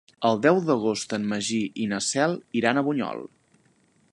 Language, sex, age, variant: Catalan, male, 19-29, Central